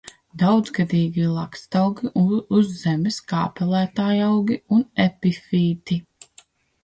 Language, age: Latvian, 30-39